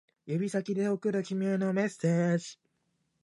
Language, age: Japanese, under 19